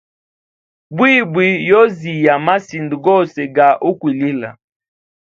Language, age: Hemba, 19-29